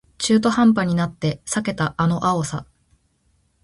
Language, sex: Japanese, female